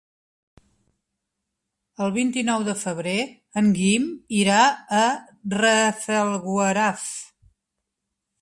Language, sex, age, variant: Catalan, female, 60-69, Central